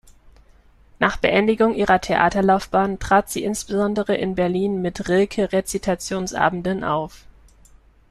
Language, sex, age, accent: German, female, 19-29, Deutschland Deutsch